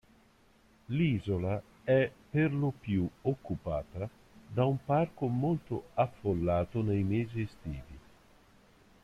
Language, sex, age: Italian, male, 50-59